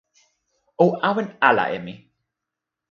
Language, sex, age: Toki Pona, male, 19-29